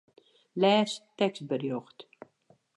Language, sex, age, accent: Western Frisian, female, 60-69, Wâldfrysk